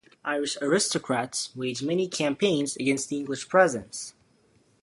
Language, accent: English, United States English